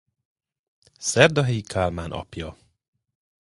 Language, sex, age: Hungarian, male, 40-49